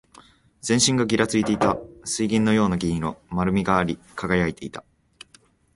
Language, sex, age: Japanese, male, 19-29